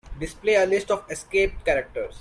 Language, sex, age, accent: English, male, 19-29, India and South Asia (India, Pakistan, Sri Lanka)